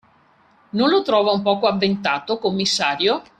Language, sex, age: Italian, female, 50-59